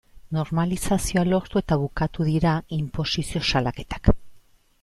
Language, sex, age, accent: Basque, female, 40-49, Mendebalekoa (Araba, Bizkaia, Gipuzkoako mendebaleko herri batzuk)